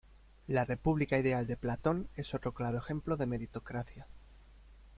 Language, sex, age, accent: Spanish, male, 30-39, España: Norte peninsular (Asturias, Castilla y León, Cantabria, País Vasco, Navarra, Aragón, La Rioja, Guadalajara, Cuenca)